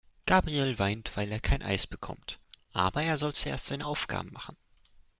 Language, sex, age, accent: German, male, 19-29, Deutschland Deutsch